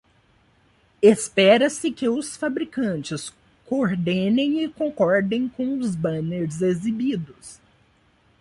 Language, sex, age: Portuguese, male, 19-29